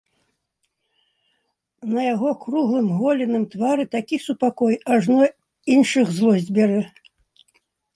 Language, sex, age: Belarusian, female, 70-79